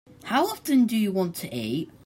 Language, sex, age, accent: English, male, under 19, England English